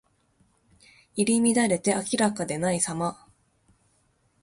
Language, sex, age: Japanese, female, 19-29